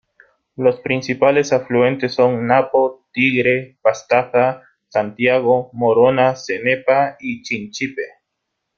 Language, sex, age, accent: Spanish, male, 19-29, Andino-Pacífico: Colombia, Perú, Ecuador, oeste de Bolivia y Venezuela andina